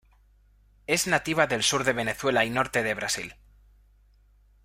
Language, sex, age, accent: Spanish, male, 30-39, España: Centro-Sur peninsular (Madrid, Toledo, Castilla-La Mancha)